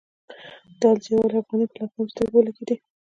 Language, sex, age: Pashto, female, 19-29